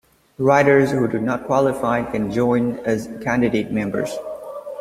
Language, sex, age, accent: English, male, 19-29, United States English